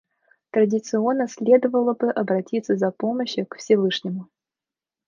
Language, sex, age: Russian, female, 19-29